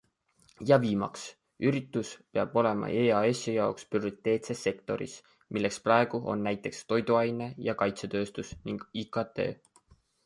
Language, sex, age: Estonian, male, 19-29